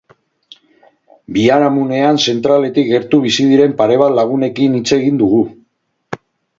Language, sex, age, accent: Basque, male, 40-49, Mendebalekoa (Araba, Bizkaia, Gipuzkoako mendebaleko herri batzuk)